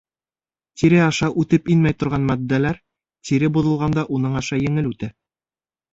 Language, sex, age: Bashkir, male, 19-29